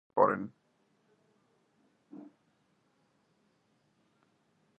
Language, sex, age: Bengali, male, 19-29